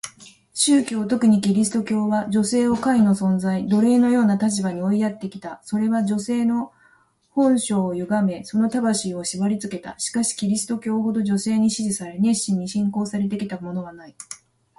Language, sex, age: Japanese, female, 50-59